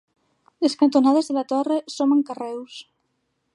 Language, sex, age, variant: Catalan, female, under 19, Alacantí